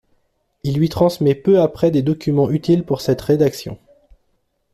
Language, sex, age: French, male, 40-49